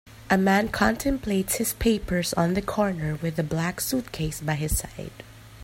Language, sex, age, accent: English, female, 19-29, Filipino